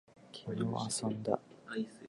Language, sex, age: Japanese, male, 19-29